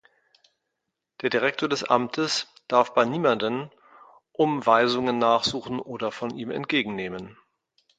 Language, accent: German, Deutschland Deutsch